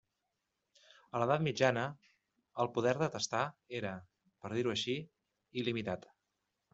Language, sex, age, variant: Catalan, male, 40-49, Central